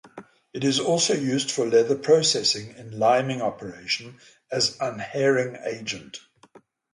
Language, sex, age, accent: English, male, 70-79, England English; Southern African (South Africa, Zimbabwe, Namibia)